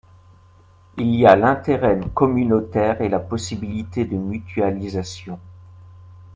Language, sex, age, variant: French, male, 40-49, Français de métropole